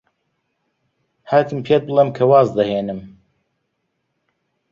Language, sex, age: Central Kurdish, male, 30-39